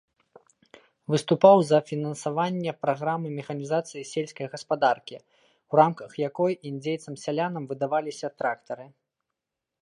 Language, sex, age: Belarusian, male, 30-39